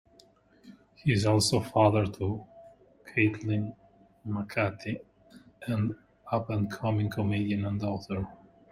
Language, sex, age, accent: English, male, 30-39, United States English